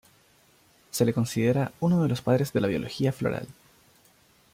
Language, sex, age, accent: Spanish, male, 19-29, Chileno: Chile, Cuyo